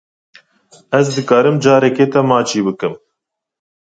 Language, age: Kurdish, 30-39